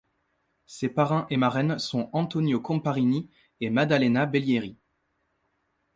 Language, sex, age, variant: French, male, 19-29, Français de métropole